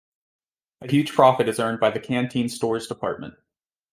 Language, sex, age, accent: English, male, 19-29, United States English